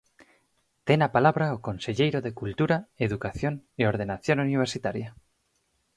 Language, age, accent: Galician, 19-29, Normativo (estándar)